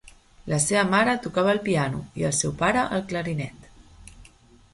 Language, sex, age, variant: Catalan, female, 30-39, Central